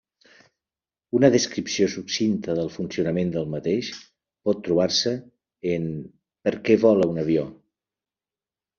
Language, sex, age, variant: Catalan, male, 60-69, Central